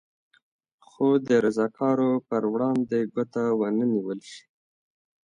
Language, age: Pashto, 30-39